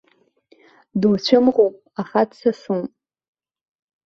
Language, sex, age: Abkhazian, female, under 19